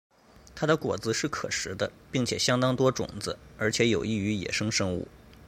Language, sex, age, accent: Chinese, male, 30-39, 出生地：河南省